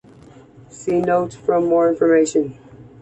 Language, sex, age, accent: English, female, 30-39, United States English